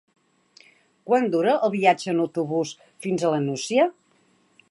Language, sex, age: Catalan, female, 60-69